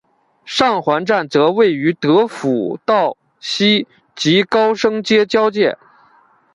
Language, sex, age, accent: Chinese, male, 30-39, 出生地：北京市